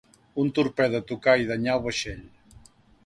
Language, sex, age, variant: Catalan, male, 50-59, Central